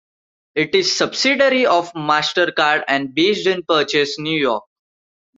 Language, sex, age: English, male, 19-29